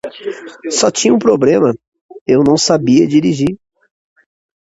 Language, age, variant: Portuguese, 40-49, Portuguese (Brasil)